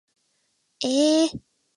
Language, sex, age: Japanese, female, 19-29